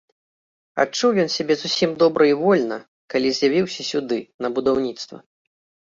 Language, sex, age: Belarusian, male, 30-39